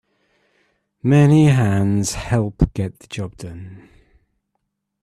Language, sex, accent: English, male, England English